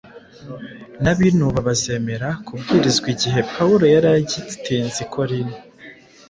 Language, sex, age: Kinyarwanda, male, 19-29